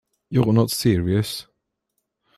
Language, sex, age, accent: English, male, under 19, England English